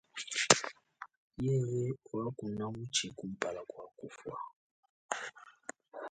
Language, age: Luba-Lulua, 19-29